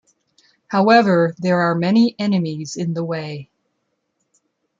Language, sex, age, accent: English, female, 50-59, United States English